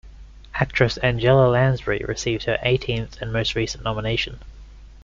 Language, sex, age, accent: English, male, 19-29, Australian English